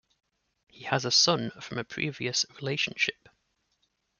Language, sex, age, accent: English, male, 30-39, England English